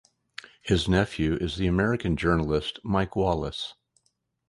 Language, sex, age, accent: English, male, 50-59, United States English